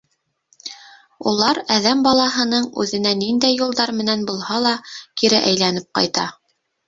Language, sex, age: Bashkir, female, 30-39